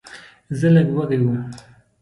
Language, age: Pashto, 30-39